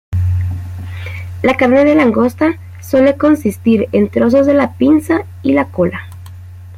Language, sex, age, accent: Spanish, female, 30-39, América central